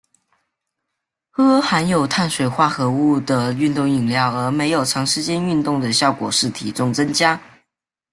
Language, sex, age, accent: Chinese, male, under 19, 出生地：湖南省